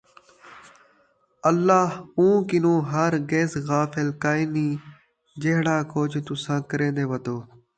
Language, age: Saraiki, under 19